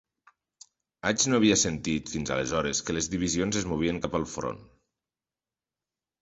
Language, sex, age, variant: Catalan, male, 40-49, Central